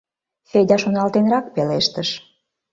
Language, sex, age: Mari, female, 40-49